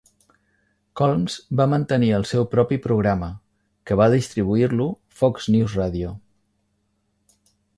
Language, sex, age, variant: Catalan, male, 50-59, Central